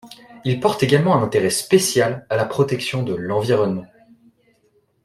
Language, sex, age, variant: French, male, 19-29, Français de métropole